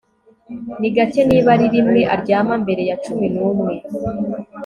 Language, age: Kinyarwanda, 19-29